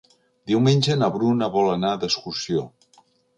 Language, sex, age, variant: Catalan, male, 60-69, Central